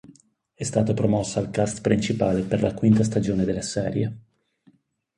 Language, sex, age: Italian, male, 40-49